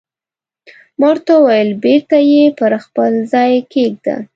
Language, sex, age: Pashto, female, 19-29